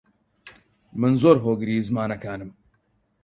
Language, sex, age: Central Kurdish, male, 19-29